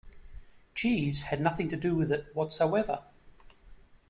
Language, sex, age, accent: English, male, 50-59, Australian English